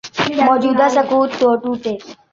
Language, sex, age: Urdu, male, 40-49